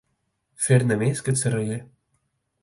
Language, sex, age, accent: Catalan, male, under 19, mallorquí